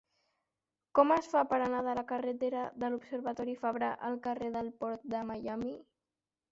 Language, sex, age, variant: Catalan, male, under 19, Central